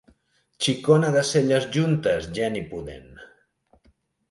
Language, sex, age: Catalan, male, 50-59